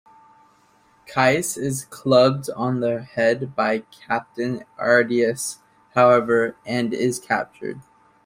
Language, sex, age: English, male, 19-29